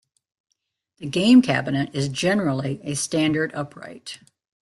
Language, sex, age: English, female, 70-79